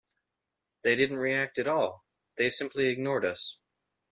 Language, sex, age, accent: English, male, 19-29, United States English